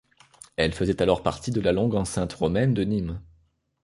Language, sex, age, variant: French, male, 19-29, Français de métropole